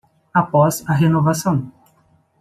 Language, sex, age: Portuguese, male, 30-39